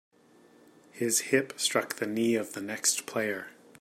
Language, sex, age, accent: English, male, 30-39, Canadian English